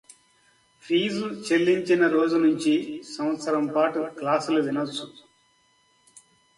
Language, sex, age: Telugu, male, 60-69